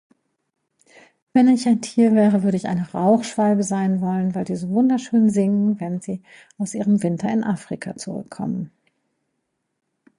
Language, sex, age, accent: German, female, 50-59, Deutschland Deutsch